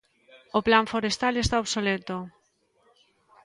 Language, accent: Galician, Normativo (estándar)